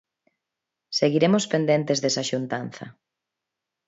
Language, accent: Galician, Neofalante